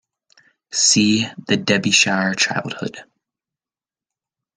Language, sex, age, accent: English, male, under 19, United States English